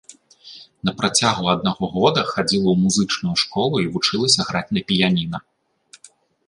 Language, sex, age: Belarusian, male, 30-39